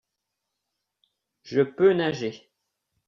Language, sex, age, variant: French, male, 40-49, Français de métropole